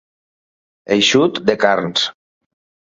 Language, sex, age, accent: Catalan, male, 30-39, apitxat